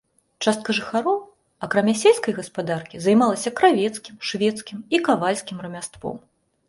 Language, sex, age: Belarusian, female, 30-39